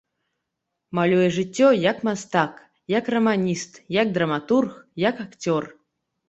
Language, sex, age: Belarusian, female, 30-39